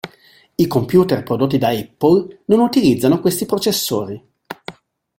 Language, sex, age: Italian, male, 50-59